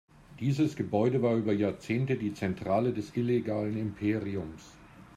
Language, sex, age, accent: German, male, 50-59, Deutschland Deutsch